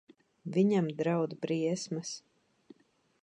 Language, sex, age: Latvian, female, 40-49